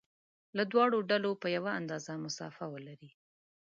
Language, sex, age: Pashto, female, 19-29